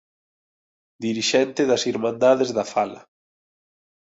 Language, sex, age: Galician, male, 30-39